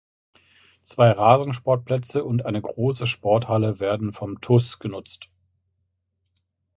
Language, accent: German, Deutschland Deutsch; Hochdeutsch